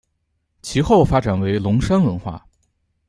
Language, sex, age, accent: Chinese, male, 19-29, 出生地：河北省